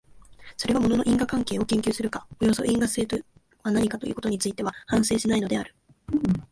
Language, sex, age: Japanese, female, 19-29